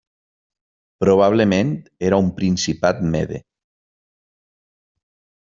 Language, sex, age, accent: Catalan, male, 60-69, valencià